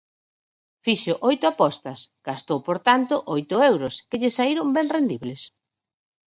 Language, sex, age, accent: Galician, female, 40-49, Normativo (estándar)